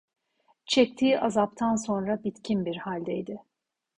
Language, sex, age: Turkish, female, 40-49